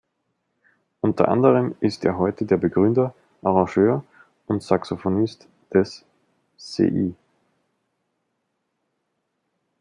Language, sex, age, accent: German, male, 19-29, Österreichisches Deutsch